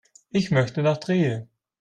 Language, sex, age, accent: German, male, 19-29, Österreichisches Deutsch